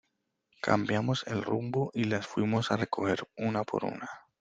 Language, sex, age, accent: Spanish, male, 19-29, Andino-Pacífico: Colombia, Perú, Ecuador, oeste de Bolivia y Venezuela andina